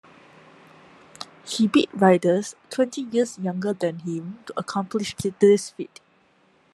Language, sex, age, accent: English, female, 19-29, Singaporean English